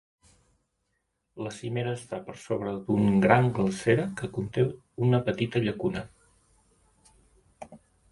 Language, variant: Catalan, Central